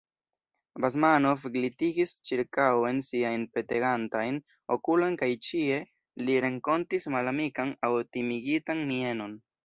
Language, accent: Esperanto, Internacia